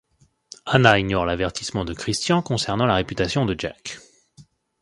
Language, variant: French, Français de métropole